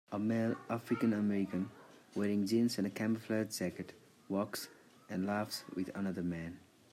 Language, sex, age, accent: English, male, 19-29, India and South Asia (India, Pakistan, Sri Lanka)